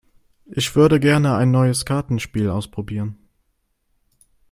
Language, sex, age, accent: German, male, 19-29, Deutschland Deutsch